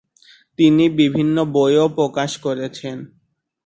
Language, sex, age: Bengali, male, 19-29